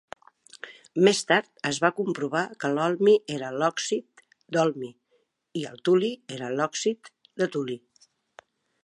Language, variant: Catalan, Central